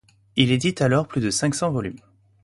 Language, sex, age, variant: French, male, 19-29, Français de métropole